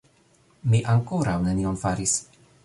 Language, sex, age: Esperanto, male, 40-49